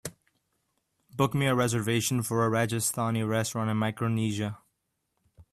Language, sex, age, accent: English, male, 19-29, United States English